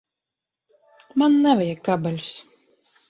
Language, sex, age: Latvian, female, 30-39